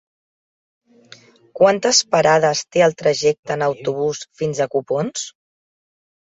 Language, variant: Catalan, Central